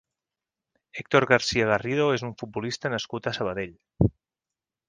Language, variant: Catalan, Central